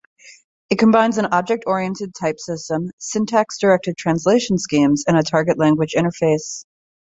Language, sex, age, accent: English, female, 30-39, United States English